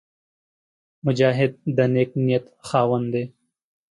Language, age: Pashto, 19-29